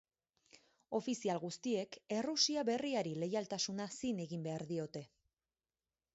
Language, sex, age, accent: Basque, female, 19-29, Erdialdekoa edo Nafarra (Gipuzkoa, Nafarroa)